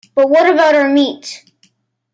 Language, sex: English, male